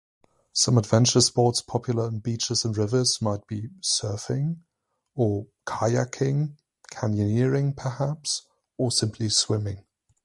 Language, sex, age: English, male, 19-29